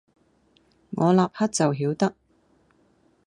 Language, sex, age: Cantonese, female, 40-49